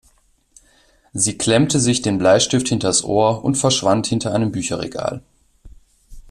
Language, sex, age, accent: German, male, 19-29, Deutschland Deutsch